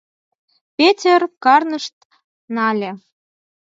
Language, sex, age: Mari, female, under 19